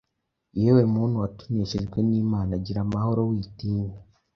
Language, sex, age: Kinyarwanda, male, under 19